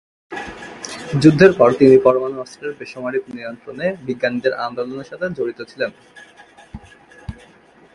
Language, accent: Bengali, Bangladeshi